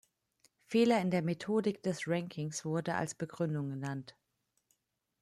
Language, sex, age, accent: German, female, 30-39, Deutschland Deutsch